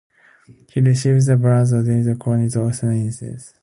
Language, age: English, 19-29